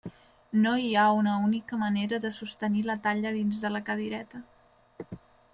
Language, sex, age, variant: Catalan, female, 19-29, Central